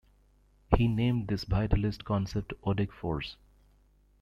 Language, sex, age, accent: English, male, 40-49, United States English